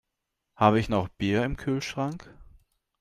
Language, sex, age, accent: German, male, 19-29, Deutschland Deutsch